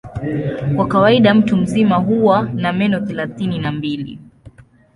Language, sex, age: Swahili, female, 19-29